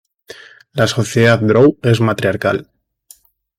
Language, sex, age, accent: Spanish, male, 30-39, España: Norte peninsular (Asturias, Castilla y León, Cantabria, País Vasco, Navarra, Aragón, La Rioja, Guadalajara, Cuenca)